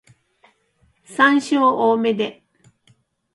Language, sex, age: Japanese, female, 60-69